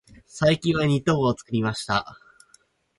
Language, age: Japanese, 19-29